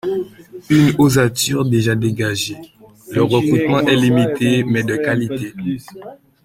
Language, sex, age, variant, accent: French, male, 19-29, Français des départements et régions d'outre-mer, Français de Guadeloupe